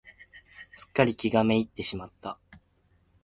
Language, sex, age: Japanese, male, 19-29